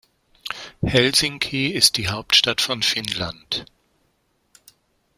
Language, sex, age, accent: German, male, 50-59, Deutschland Deutsch